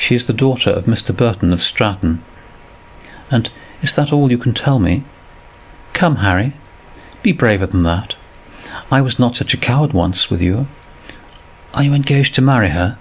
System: none